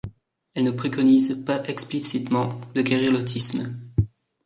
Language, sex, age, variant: French, male, 19-29, Français de métropole